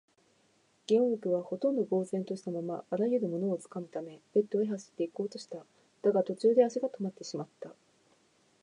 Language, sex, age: Japanese, female, 19-29